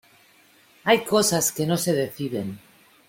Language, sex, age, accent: Spanish, female, 40-49, España: Norte peninsular (Asturias, Castilla y León, Cantabria, País Vasco, Navarra, Aragón, La Rioja, Guadalajara, Cuenca)